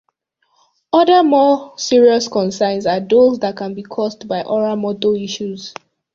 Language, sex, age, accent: English, female, under 19, Southern African (South Africa, Zimbabwe, Namibia)